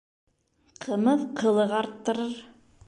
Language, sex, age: Bashkir, female, 50-59